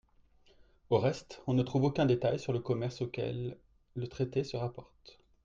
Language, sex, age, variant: French, male, 30-39, Français de métropole